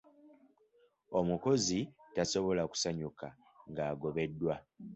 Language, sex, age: Ganda, male, 19-29